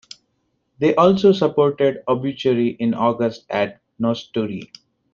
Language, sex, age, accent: English, male, 30-39, India and South Asia (India, Pakistan, Sri Lanka)